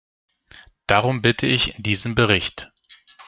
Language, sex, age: German, male, 30-39